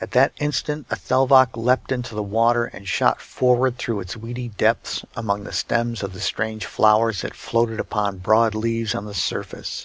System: none